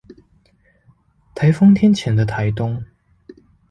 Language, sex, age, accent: Chinese, male, 19-29, 出生地：臺北市